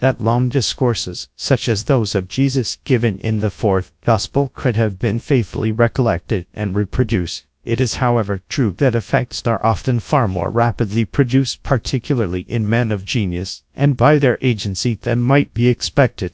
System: TTS, GradTTS